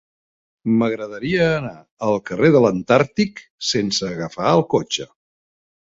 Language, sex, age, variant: Catalan, male, 60-69, Central